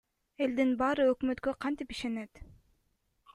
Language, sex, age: Kyrgyz, female, 19-29